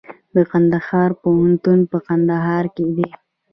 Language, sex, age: Pashto, female, 19-29